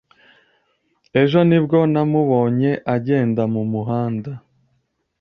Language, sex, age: Kinyarwanda, male, 30-39